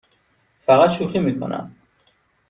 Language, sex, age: Persian, male, 19-29